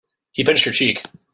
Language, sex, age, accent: English, male, 19-29, United States English